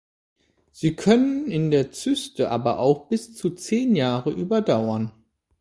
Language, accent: German, Deutschland Deutsch